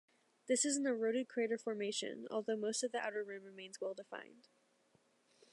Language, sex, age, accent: English, female, under 19, United States English